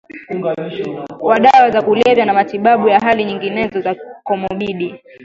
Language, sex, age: Swahili, female, 19-29